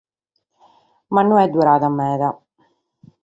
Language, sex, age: Sardinian, female, 30-39